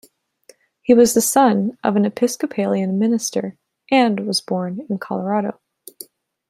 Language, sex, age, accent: English, female, 19-29, Canadian English